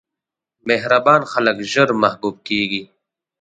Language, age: Pashto, 19-29